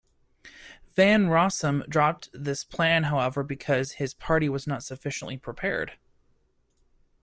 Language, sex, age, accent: English, male, 19-29, United States English